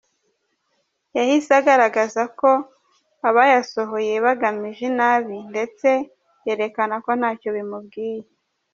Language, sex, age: Kinyarwanda, male, 30-39